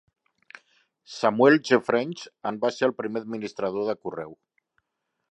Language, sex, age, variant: Catalan, male, 50-59, Central